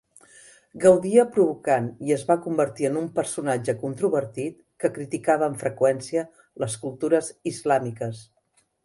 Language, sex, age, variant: Catalan, female, 60-69, Central